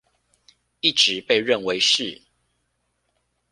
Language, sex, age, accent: Chinese, male, 30-39, 出生地：臺南市